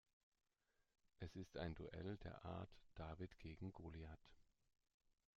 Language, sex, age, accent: German, male, 30-39, Deutschland Deutsch